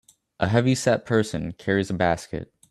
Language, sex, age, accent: English, male, 19-29, United States English